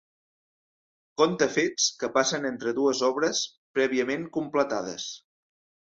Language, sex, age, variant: Catalan, male, 40-49, Central